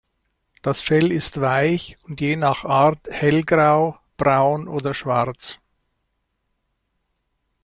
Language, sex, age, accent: German, male, 70-79, Deutschland Deutsch